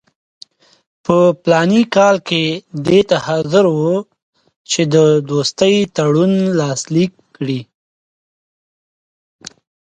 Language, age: Pashto, 19-29